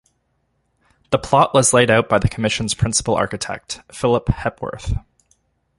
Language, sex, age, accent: English, male, 19-29, Canadian English